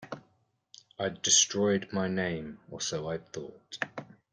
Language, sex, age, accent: English, male, 30-39, England English